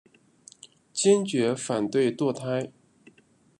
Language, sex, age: Chinese, male, 30-39